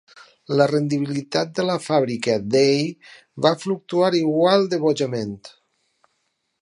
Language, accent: Catalan, valencià